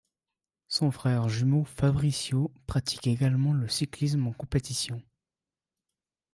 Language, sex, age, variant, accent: French, male, 19-29, Français d'Europe, Français de Suisse